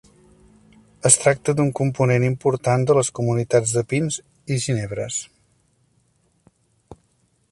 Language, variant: Catalan, Septentrional